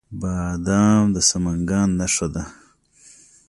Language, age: Pashto, 30-39